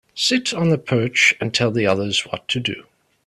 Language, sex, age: English, male, 19-29